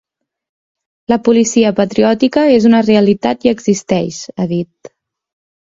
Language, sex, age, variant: Catalan, female, 19-29, Central